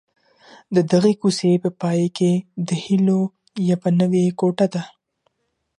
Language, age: Pashto, 19-29